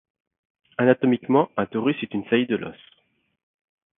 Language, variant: French, Français de métropole